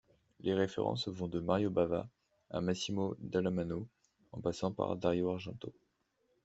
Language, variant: French, Français de métropole